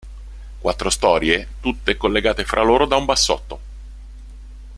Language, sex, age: Italian, male, 50-59